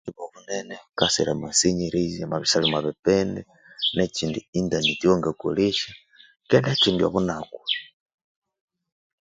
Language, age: Konzo, 30-39